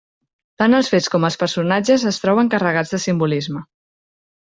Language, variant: Catalan, Central